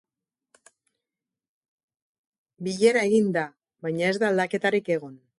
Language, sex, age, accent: Basque, female, 40-49, Mendebalekoa (Araba, Bizkaia, Gipuzkoako mendebaleko herri batzuk)